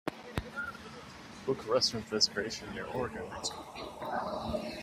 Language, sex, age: English, male, 19-29